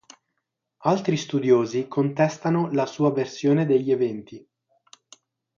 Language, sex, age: Italian, male, 19-29